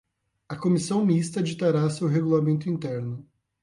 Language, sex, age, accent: Portuguese, male, 19-29, Paulista